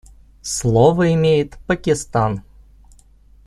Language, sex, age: Russian, male, 30-39